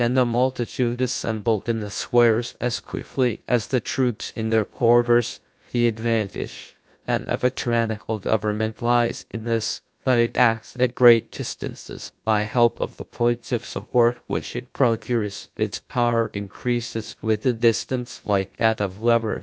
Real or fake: fake